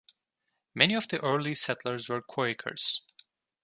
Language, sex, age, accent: English, male, 19-29, United States English